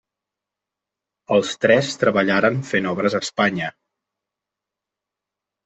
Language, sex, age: Catalan, male, 40-49